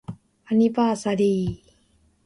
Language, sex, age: Japanese, female, 19-29